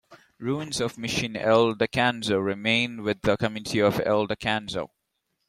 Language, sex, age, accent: English, male, 19-29, India and South Asia (India, Pakistan, Sri Lanka)